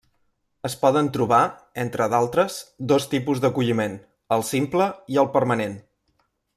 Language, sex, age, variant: Catalan, male, 19-29, Central